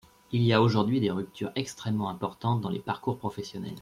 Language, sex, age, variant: French, male, 40-49, Français de métropole